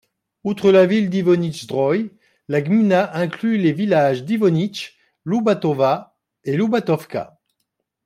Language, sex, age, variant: French, male, 50-59, Français de métropole